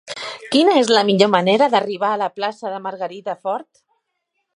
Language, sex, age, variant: Catalan, female, 40-49, Central